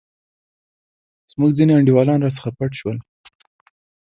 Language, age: Pashto, 19-29